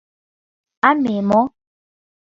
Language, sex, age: Mari, female, 19-29